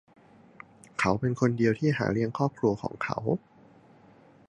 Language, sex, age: Thai, male, 30-39